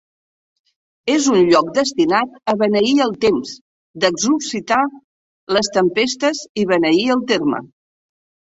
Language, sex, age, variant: Catalan, female, 60-69, Central